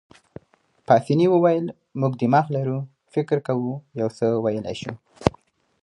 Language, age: Pashto, 19-29